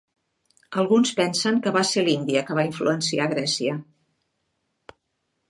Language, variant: Catalan, Central